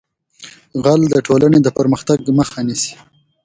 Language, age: Pashto, 19-29